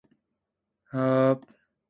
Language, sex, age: Japanese, male, 19-29